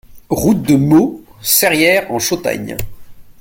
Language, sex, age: French, male, 19-29